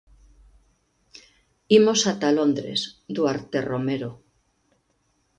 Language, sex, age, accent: Galician, female, 50-59, Oriental (común en zona oriental)